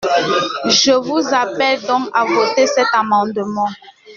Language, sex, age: French, female, 19-29